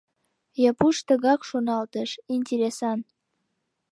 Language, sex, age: Mari, female, under 19